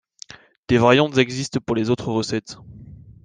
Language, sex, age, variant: French, male, 19-29, Français de métropole